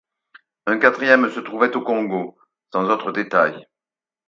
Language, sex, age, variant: French, male, 60-69, Français de métropole